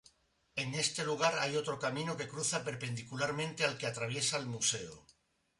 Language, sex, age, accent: Spanish, male, 60-69, España: Sur peninsular (Andalucia, Extremadura, Murcia)